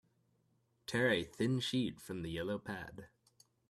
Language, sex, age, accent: English, male, 19-29, United States English